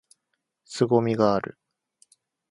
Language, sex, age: Japanese, male, 19-29